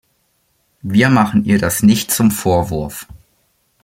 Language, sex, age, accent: German, male, under 19, Deutschland Deutsch